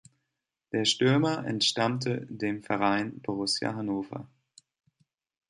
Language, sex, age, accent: German, male, 19-29, Deutschland Deutsch